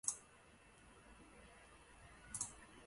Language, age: Chinese, 19-29